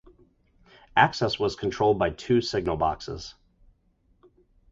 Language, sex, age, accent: English, male, 30-39, United States English